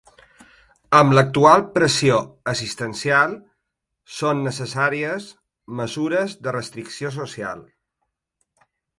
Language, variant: Catalan, Balear